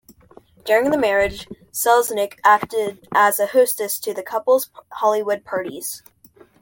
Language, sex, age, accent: English, male, under 19, United States English